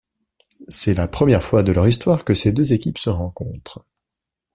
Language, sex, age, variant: French, male, 19-29, Français de métropole